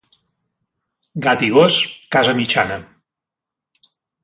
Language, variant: Catalan, Central